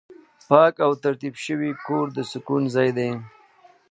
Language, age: Pashto, 30-39